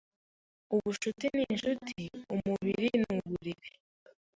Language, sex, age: Kinyarwanda, female, 19-29